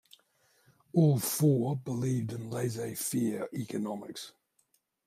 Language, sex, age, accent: English, male, 50-59, New Zealand English